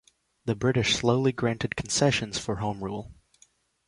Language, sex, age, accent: English, male, 19-29, United States English